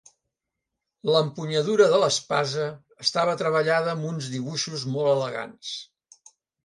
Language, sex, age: Catalan, male, 70-79